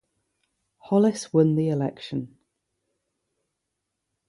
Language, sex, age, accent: English, female, 30-39, England English; yorkshire